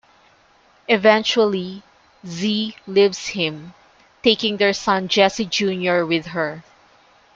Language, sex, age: English, female, 50-59